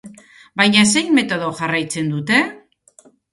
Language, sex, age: Basque, female, 40-49